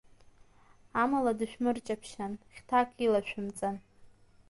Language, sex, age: Abkhazian, female, under 19